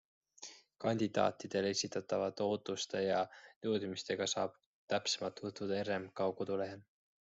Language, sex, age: Estonian, male, 19-29